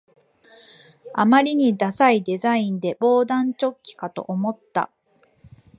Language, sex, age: Japanese, female, 30-39